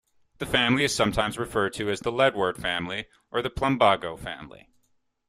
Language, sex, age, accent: English, male, 19-29, Canadian English